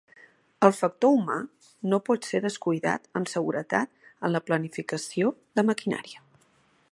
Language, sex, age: Catalan, female, 40-49